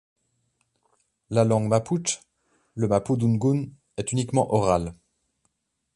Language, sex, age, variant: French, male, 30-39, Français de métropole